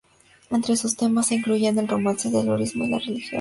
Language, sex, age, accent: Spanish, female, under 19, México